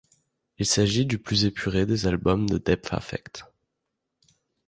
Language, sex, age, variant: French, male, 19-29, Français de métropole